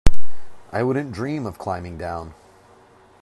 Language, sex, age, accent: English, male, 40-49, United States English